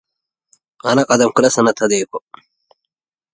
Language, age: English, 30-39